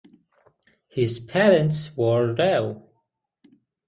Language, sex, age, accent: English, male, 19-29, United States English; England English